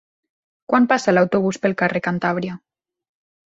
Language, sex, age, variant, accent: Catalan, female, 19-29, Nord-Occidental, Tortosí